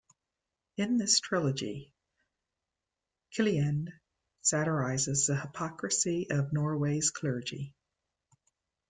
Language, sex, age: English, female, 50-59